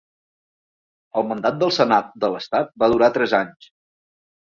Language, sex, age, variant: Catalan, male, 30-39, Central